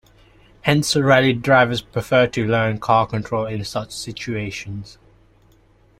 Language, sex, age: English, male, 19-29